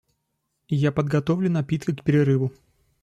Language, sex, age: Russian, male, 30-39